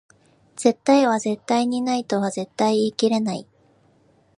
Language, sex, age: Japanese, female, 19-29